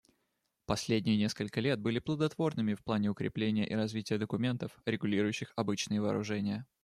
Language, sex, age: Russian, male, 19-29